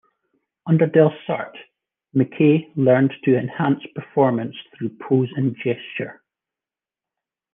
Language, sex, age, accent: English, male, 40-49, Scottish English